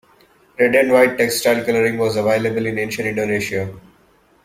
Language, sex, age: English, male, 19-29